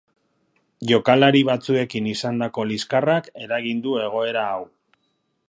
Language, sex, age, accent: Basque, male, 30-39, Mendebalekoa (Araba, Bizkaia, Gipuzkoako mendebaleko herri batzuk)